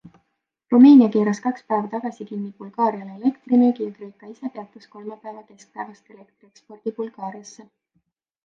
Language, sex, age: Estonian, female, 19-29